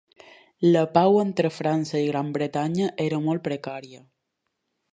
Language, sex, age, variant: Catalan, female, 19-29, Balear